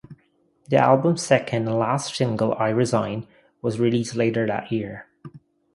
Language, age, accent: English, 30-39, Filipino